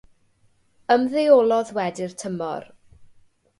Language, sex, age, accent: Welsh, female, 19-29, Y Deyrnas Unedig Cymraeg